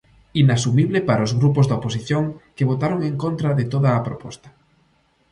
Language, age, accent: Galician, under 19, Normativo (estándar)